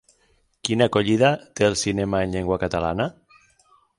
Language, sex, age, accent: Catalan, female, 19-29, nord-occidental; septentrional